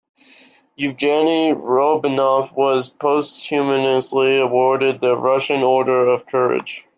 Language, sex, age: English, male, 19-29